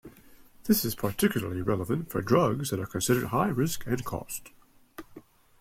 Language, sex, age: English, male, 50-59